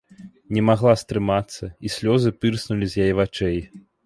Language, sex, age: Belarusian, male, 19-29